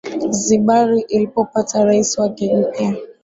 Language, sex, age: Swahili, female, 19-29